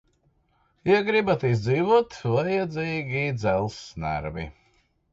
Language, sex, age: Latvian, male, 50-59